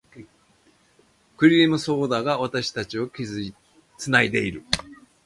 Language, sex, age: Japanese, male, 70-79